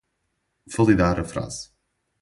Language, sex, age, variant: Portuguese, male, 19-29, Portuguese (Portugal)